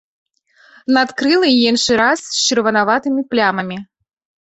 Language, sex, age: Belarusian, female, 30-39